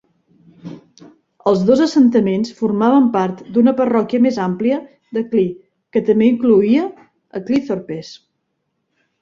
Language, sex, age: Catalan, female, 40-49